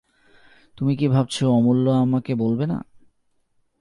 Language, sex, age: Bengali, male, 19-29